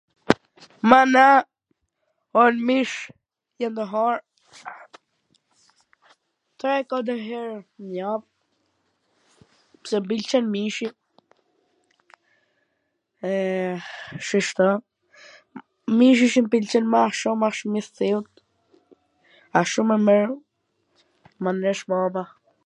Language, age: Gheg Albanian, under 19